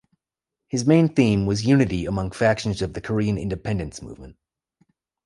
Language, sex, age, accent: English, male, 30-39, United States English